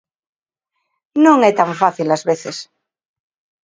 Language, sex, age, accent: Galician, female, 60-69, Normativo (estándar)